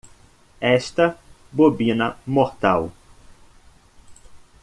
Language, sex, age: Portuguese, male, 30-39